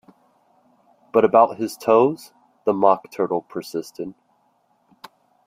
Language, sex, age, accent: English, male, 19-29, United States English